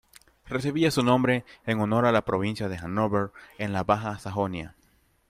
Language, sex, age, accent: Spanish, male, 19-29, América central